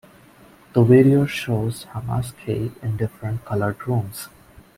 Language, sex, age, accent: English, male, 19-29, India and South Asia (India, Pakistan, Sri Lanka)